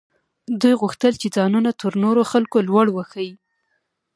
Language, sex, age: Pashto, female, 19-29